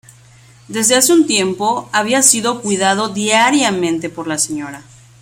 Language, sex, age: Spanish, female, 30-39